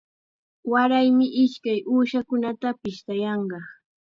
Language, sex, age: Chiquián Ancash Quechua, female, 19-29